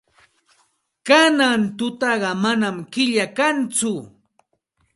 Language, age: Santa Ana de Tusi Pasco Quechua, 40-49